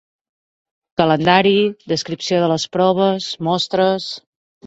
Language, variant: Catalan, Central